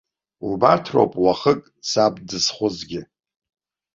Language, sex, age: Abkhazian, male, 60-69